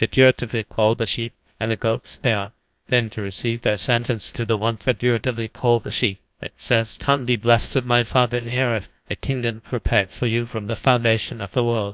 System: TTS, GlowTTS